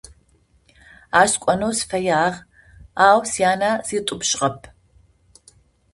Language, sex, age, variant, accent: Adyghe, female, 50-59, Адыгабзэ (Кирил, пстэумэ зэдыряе), Бжъэдыгъу (Bjeduğ)